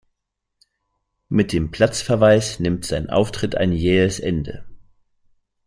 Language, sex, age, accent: German, male, 30-39, Deutschland Deutsch